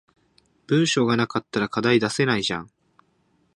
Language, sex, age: Japanese, male, 19-29